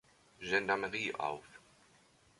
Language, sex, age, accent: German, male, 40-49, Deutschland Deutsch